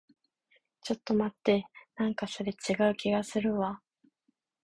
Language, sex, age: Japanese, female, 19-29